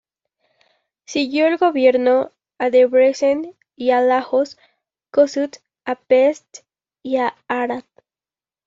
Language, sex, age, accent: Spanish, female, 19-29, México